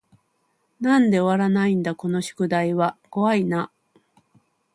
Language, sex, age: Japanese, female, 40-49